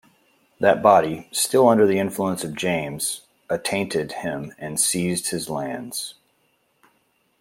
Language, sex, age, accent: English, male, 40-49, United States English